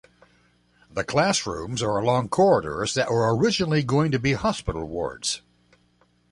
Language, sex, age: English, male, 70-79